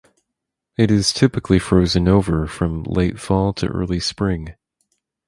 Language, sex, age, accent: English, male, 19-29, United States English